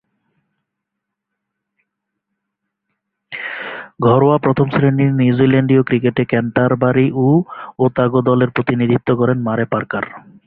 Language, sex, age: Bengali, male, 30-39